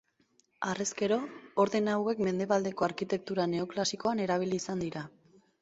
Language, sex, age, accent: Basque, female, 19-29, Mendebalekoa (Araba, Bizkaia, Gipuzkoako mendebaleko herri batzuk)